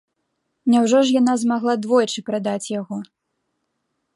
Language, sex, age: Belarusian, female, 19-29